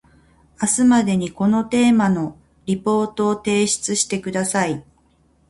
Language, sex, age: Japanese, female, 50-59